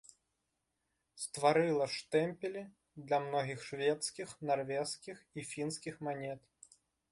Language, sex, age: Belarusian, male, 19-29